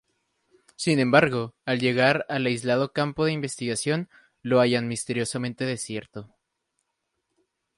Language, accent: Spanish, México